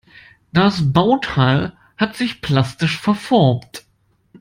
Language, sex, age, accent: German, male, 19-29, Deutschland Deutsch